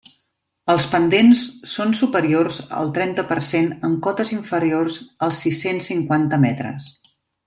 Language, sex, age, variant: Catalan, female, 40-49, Central